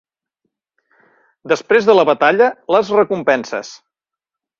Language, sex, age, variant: Catalan, male, 60-69, Central